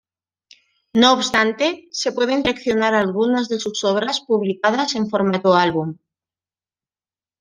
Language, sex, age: Spanish, female, 40-49